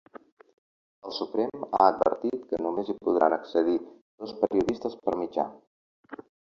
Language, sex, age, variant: Catalan, male, 50-59, Central